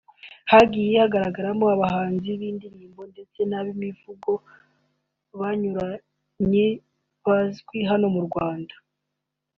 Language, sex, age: Kinyarwanda, male, 19-29